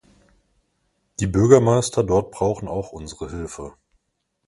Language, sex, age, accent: German, male, 19-29, Deutschland Deutsch